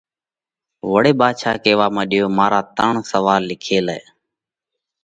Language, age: Parkari Koli, 30-39